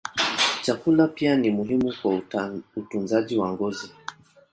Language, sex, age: Swahili, male, 30-39